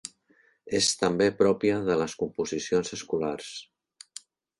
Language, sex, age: Catalan, male, 60-69